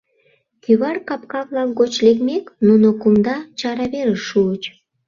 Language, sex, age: Mari, female, 19-29